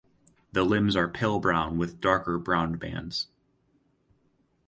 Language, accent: English, United States English